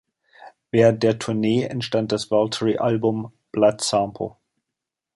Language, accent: German, Deutschland Deutsch